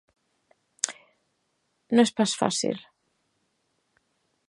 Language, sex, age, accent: Catalan, female, 40-49, valencià